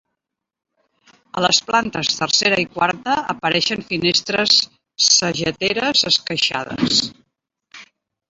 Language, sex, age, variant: Catalan, male, 60-69, Septentrional